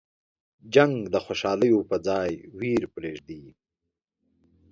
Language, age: Pashto, 50-59